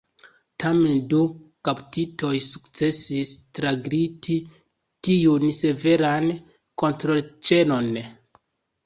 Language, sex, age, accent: Esperanto, male, 30-39, Internacia